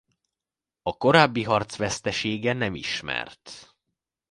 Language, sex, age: Hungarian, male, under 19